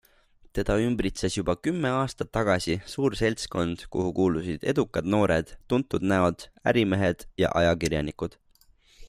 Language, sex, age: Estonian, male, 19-29